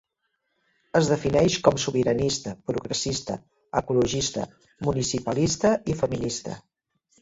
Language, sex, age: Catalan, female, 60-69